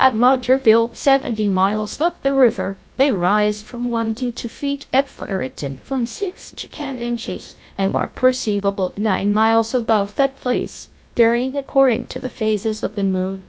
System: TTS, GlowTTS